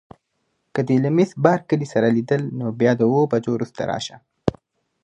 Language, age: Pashto, 19-29